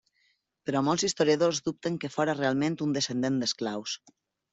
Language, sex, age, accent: Catalan, female, 30-39, valencià